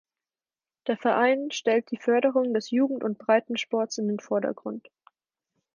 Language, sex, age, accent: German, female, 19-29, Deutschland Deutsch